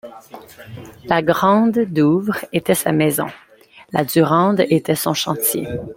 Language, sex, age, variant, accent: French, female, 19-29, Français d'Amérique du Nord, Français du Canada